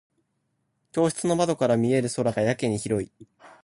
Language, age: Japanese, under 19